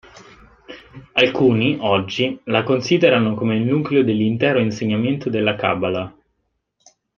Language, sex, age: Italian, male, 19-29